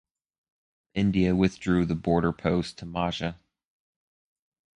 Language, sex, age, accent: English, male, 30-39, United States English